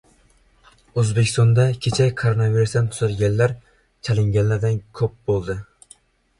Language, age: Uzbek, 19-29